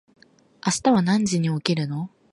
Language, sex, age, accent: Japanese, female, 19-29, 標準語